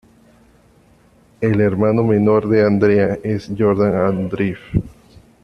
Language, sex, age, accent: Spanish, male, 30-39, Caribe: Cuba, Venezuela, Puerto Rico, República Dominicana, Panamá, Colombia caribeña, México caribeño, Costa del golfo de México